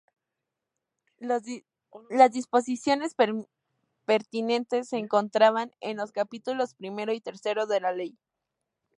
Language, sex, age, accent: Spanish, female, 19-29, México